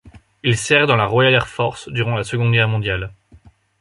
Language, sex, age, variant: French, male, 19-29, Français de métropole